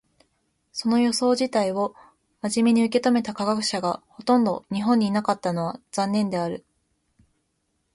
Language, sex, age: Japanese, female, 19-29